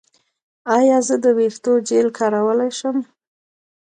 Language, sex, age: Pashto, female, 30-39